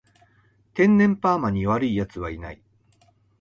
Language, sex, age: Japanese, male, 50-59